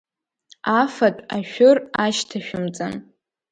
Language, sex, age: Abkhazian, female, under 19